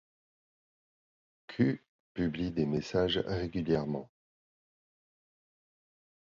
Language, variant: French, Français de métropole